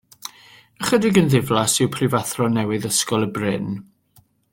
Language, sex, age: Welsh, male, 50-59